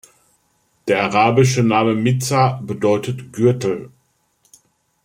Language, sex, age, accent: German, male, 50-59, Deutschland Deutsch